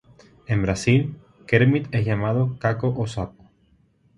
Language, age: Spanish, 19-29